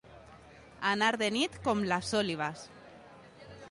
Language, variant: Catalan, Central